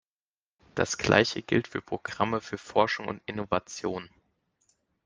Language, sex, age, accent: German, male, under 19, Deutschland Deutsch